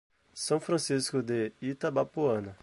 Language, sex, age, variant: Portuguese, male, 19-29, Portuguese (Brasil)